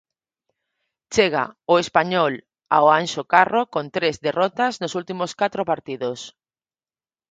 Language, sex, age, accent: Galician, female, 40-49, Normativo (estándar)